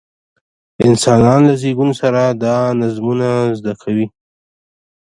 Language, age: Pashto, 19-29